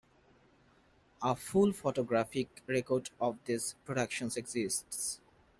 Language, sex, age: English, male, 19-29